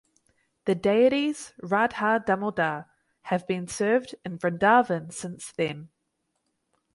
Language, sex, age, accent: English, female, 19-29, New Zealand English